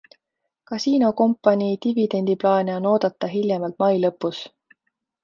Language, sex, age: Estonian, female, 30-39